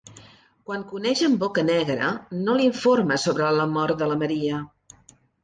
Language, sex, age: Catalan, female, 60-69